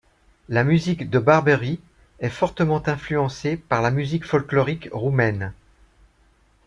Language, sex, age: French, male, 50-59